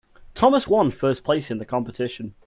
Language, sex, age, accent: English, male, under 19, England English